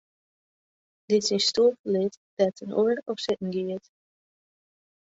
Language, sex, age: Western Frisian, female, under 19